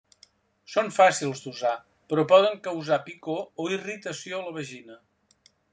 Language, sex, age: Catalan, male, 70-79